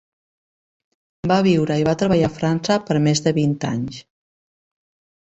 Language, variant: Catalan, Central